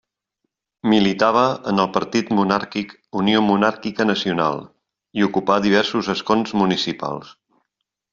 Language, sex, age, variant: Catalan, male, 50-59, Central